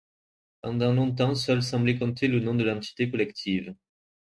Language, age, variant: French, 30-39, Français de métropole